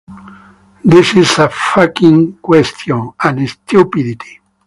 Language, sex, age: English, male, 60-69